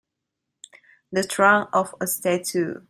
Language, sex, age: English, female, 19-29